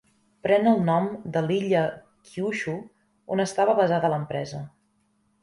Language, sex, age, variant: Catalan, female, 30-39, Central